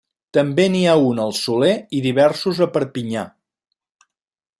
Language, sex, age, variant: Catalan, male, 50-59, Central